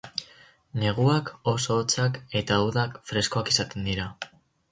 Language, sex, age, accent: Basque, male, under 19, Mendebalekoa (Araba, Bizkaia, Gipuzkoako mendebaleko herri batzuk)